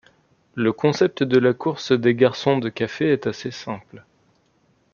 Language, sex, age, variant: French, male, 19-29, Français de métropole